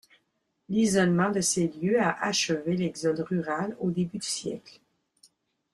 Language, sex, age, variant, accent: French, female, 50-59, Français d'Amérique du Nord, Français du Canada